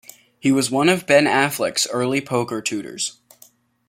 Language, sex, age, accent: English, male, under 19, United States English